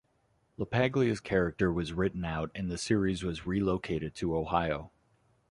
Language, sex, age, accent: English, male, 30-39, United States English